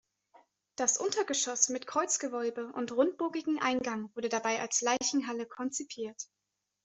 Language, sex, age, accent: German, female, 19-29, Deutschland Deutsch